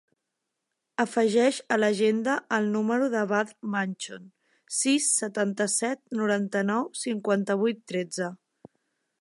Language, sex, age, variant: Catalan, female, 30-39, Central